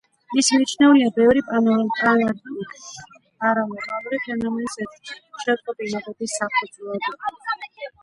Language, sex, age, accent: Georgian, female, 40-49, ჩვეულებრივი